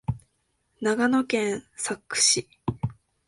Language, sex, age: Japanese, female, under 19